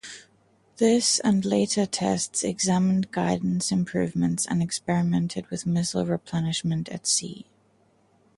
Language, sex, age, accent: English, female, 19-29, Southern African (South Africa, Zimbabwe, Namibia)